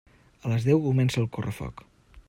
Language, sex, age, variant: Catalan, male, 30-39, Central